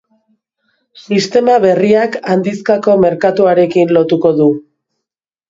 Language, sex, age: Basque, female, 40-49